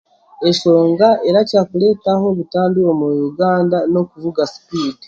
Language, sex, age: Chiga, female, 40-49